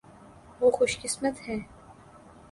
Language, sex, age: Urdu, female, 19-29